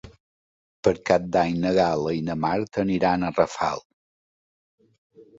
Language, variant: Catalan, Balear